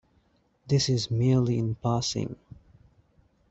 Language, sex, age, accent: English, male, 19-29, England English